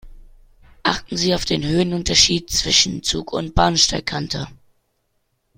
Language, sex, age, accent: German, male, under 19, Deutschland Deutsch